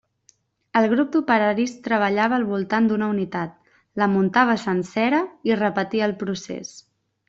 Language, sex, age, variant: Catalan, female, 19-29, Central